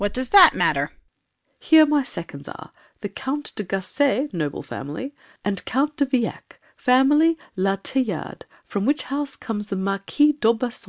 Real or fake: real